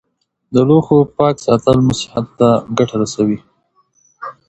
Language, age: Pashto, 19-29